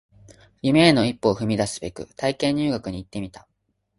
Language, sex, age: Japanese, male, 19-29